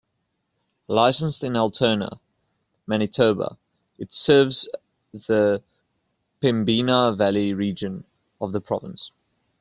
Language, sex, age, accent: English, male, 19-29, Southern African (South Africa, Zimbabwe, Namibia)